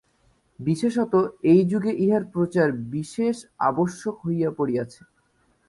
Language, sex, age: Bengali, male, 19-29